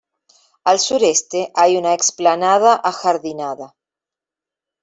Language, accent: Spanish, Rioplatense: Argentina, Uruguay, este de Bolivia, Paraguay